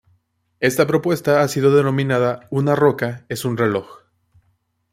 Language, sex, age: Spanish, male, 19-29